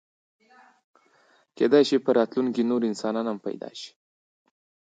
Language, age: Pashto, 19-29